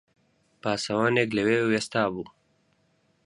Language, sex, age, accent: Central Kurdish, male, 19-29, سۆرانی